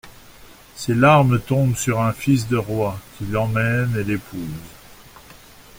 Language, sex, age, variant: French, male, 40-49, Français de métropole